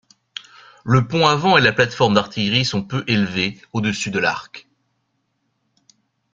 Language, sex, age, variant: French, male, 40-49, Français de métropole